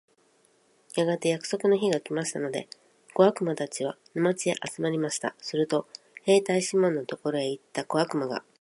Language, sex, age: Japanese, female, 50-59